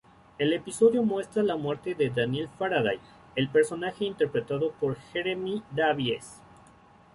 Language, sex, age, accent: Spanish, male, 19-29, México